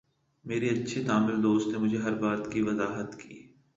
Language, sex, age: Urdu, male, 40-49